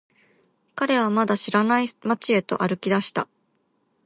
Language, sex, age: Japanese, female, 40-49